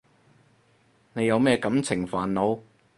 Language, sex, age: Cantonese, male, 30-39